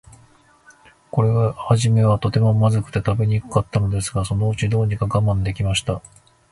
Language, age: Japanese, 50-59